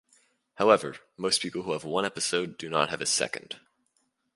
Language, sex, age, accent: English, male, under 19, United States English